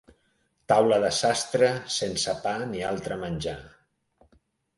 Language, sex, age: Catalan, male, 50-59